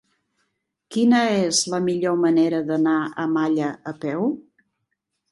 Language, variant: Catalan, Central